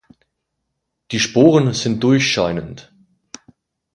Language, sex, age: German, male, 19-29